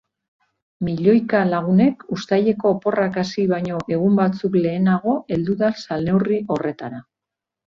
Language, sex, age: Basque, female, 40-49